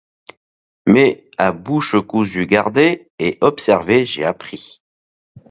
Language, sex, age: French, male, 40-49